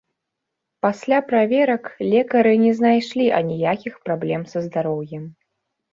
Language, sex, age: Belarusian, female, 19-29